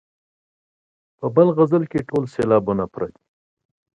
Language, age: Pashto, 30-39